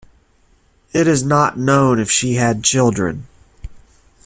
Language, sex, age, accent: English, male, 30-39, United States English